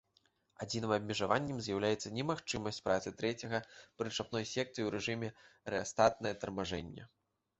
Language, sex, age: Belarusian, male, 19-29